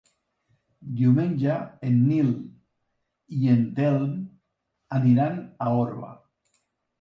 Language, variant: Catalan, Central